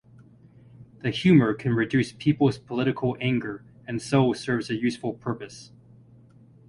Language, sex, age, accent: English, male, 40-49, United States English